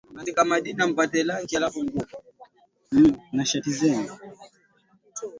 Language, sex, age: Swahili, male, 19-29